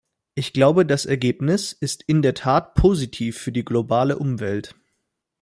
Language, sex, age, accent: German, male, under 19, Deutschland Deutsch